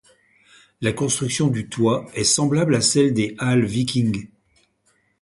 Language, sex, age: French, male, 60-69